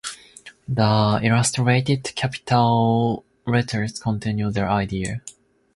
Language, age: English, 19-29